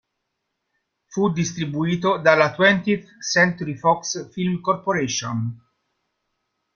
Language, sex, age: Italian, male, 40-49